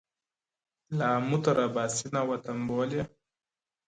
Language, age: Pashto, under 19